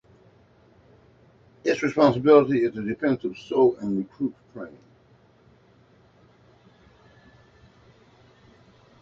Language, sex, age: English, male, 60-69